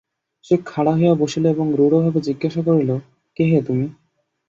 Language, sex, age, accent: Bengali, male, 19-29, শুদ্ধ